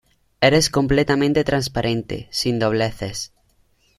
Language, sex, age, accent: Spanish, male, under 19, España: Sur peninsular (Andalucia, Extremadura, Murcia)